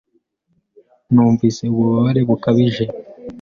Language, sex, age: Kinyarwanda, male, 19-29